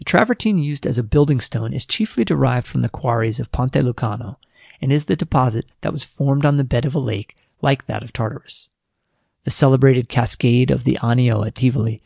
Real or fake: real